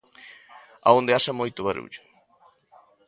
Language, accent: Galician, Normativo (estándar)